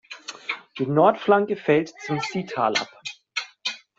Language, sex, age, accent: German, male, 30-39, Deutschland Deutsch